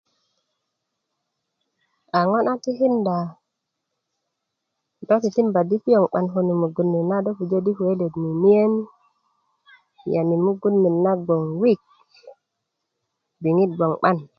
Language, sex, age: Kuku, female, 19-29